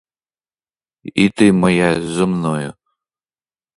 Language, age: Ukrainian, under 19